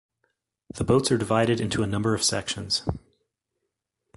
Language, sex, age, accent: English, male, 40-49, United States English